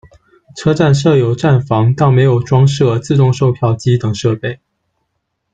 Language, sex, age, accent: Chinese, male, 19-29, 出生地：福建省